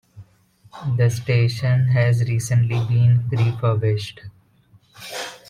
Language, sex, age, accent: English, male, 19-29, India and South Asia (India, Pakistan, Sri Lanka)